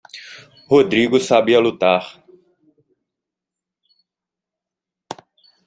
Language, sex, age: Portuguese, male, 19-29